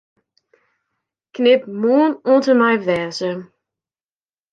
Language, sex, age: Western Frisian, female, 19-29